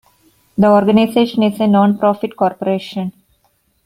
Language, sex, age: English, female, 40-49